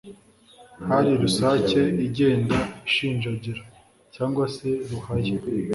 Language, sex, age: Kinyarwanda, male, 19-29